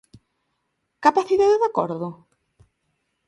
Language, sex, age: Galician, female, 19-29